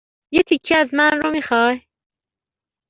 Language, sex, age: Persian, male, 30-39